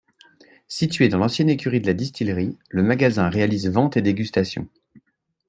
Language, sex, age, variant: French, male, 40-49, Français de métropole